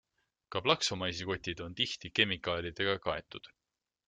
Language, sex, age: Estonian, male, 19-29